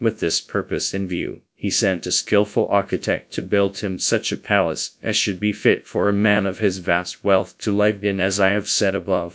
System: TTS, GradTTS